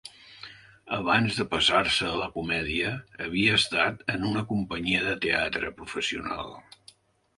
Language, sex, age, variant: Catalan, male, 70-79, Central